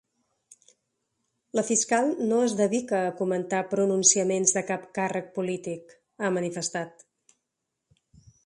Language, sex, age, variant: Catalan, female, 40-49, Central